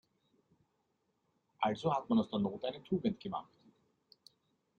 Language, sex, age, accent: German, male, 40-49, Österreichisches Deutsch